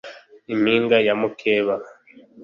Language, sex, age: Kinyarwanda, male, 19-29